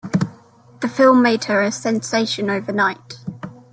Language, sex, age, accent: English, female, 19-29, England English